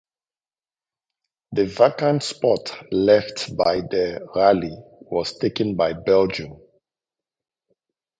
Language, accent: English, Southern African (South Africa, Zimbabwe, Namibia)